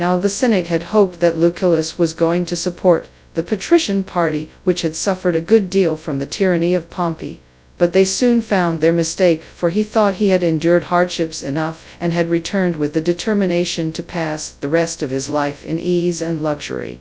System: TTS, FastPitch